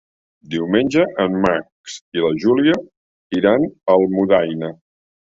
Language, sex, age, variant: Catalan, male, 60-69, Central